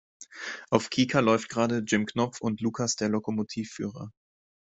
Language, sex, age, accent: German, male, 19-29, Deutschland Deutsch